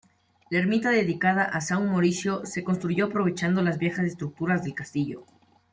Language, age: Spanish, under 19